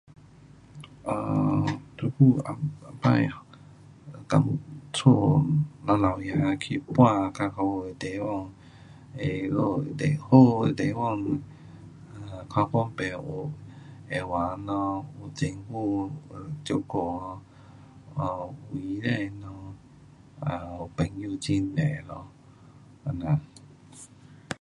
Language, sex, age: Pu-Xian Chinese, male, 40-49